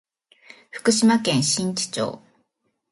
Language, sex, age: Japanese, female, 40-49